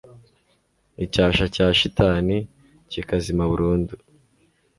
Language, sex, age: Kinyarwanda, male, 19-29